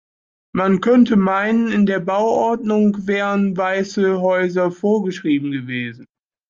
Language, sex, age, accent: German, male, 40-49, Deutschland Deutsch